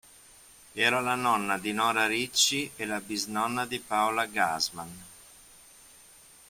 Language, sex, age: Italian, male, 50-59